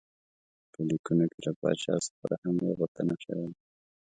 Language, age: Pashto, 19-29